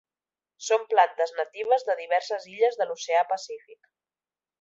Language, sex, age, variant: Catalan, female, 30-39, Central